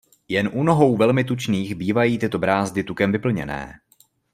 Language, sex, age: Czech, male, 19-29